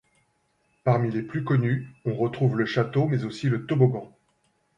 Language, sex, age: French, male, 50-59